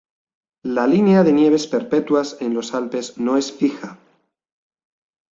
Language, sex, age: Spanish, male, 40-49